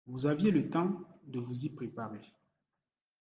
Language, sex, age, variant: French, male, 19-29, Français de métropole